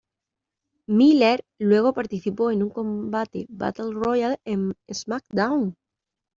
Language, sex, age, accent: Spanish, female, 19-29, España: Sur peninsular (Andalucia, Extremadura, Murcia)